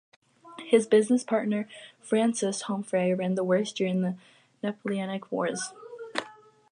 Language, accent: English, United States English